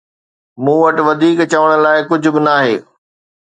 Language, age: Sindhi, 40-49